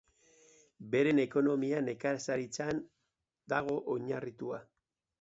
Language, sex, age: Basque, male, 60-69